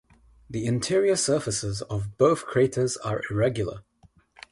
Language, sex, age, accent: English, male, 19-29, England English; India and South Asia (India, Pakistan, Sri Lanka)